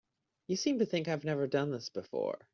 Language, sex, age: English, male, 19-29